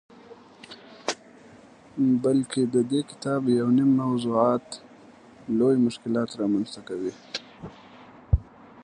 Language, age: Pashto, 19-29